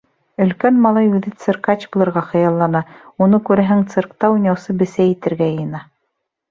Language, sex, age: Bashkir, female, 40-49